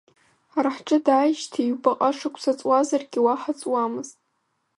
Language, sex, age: Abkhazian, female, under 19